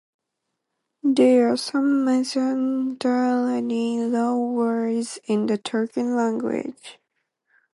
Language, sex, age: English, female, 19-29